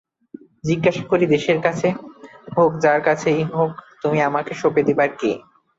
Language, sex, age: Bengali, male, 19-29